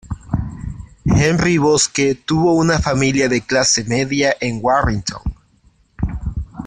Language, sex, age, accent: Spanish, male, 19-29, América central